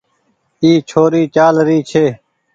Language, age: Goaria, 19-29